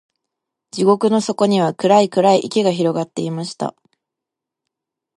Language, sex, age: Japanese, female, 19-29